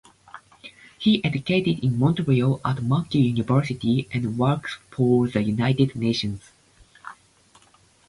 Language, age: English, 19-29